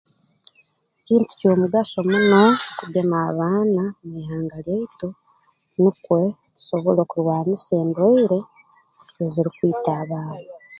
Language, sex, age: Tooro, female, 30-39